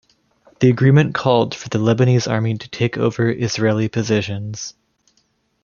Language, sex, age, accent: English, male, 19-29, Canadian English